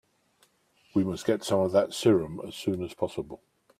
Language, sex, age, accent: English, male, 60-69, England English